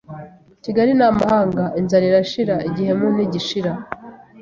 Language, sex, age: Kinyarwanda, female, 30-39